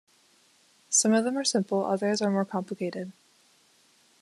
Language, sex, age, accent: English, female, under 19, United States English